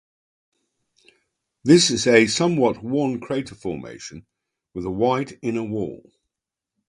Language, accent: English, England English